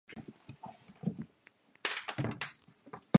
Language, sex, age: English, female, under 19